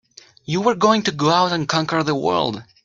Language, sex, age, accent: English, male, 30-39, United States English